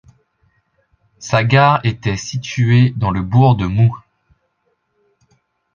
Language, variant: French, Français de métropole